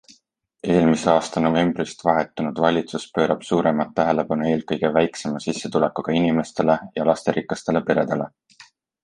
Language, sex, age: Estonian, male, 19-29